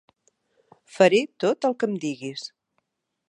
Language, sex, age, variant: Catalan, female, 50-59, Central